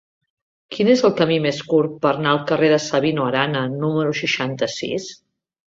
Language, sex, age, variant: Catalan, female, 40-49, Central